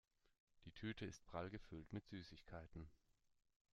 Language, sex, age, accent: German, male, 30-39, Deutschland Deutsch